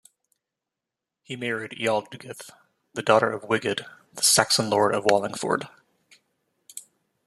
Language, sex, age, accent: English, male, 30-39, United States English